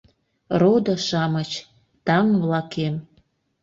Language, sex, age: Mari, female, 40-49